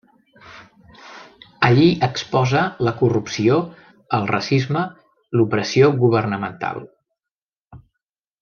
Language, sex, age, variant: Catalan, male, 30-39, Central